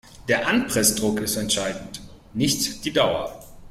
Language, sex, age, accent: German, male, 30-39, Deutschland Deutsch